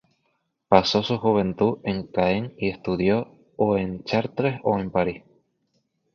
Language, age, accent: Spanish, 19-29, España: Islas Canarias